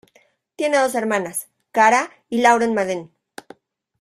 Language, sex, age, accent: Spanish, female, 40-49, México